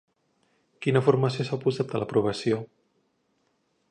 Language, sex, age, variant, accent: Catalan, male, 19-29, Central, central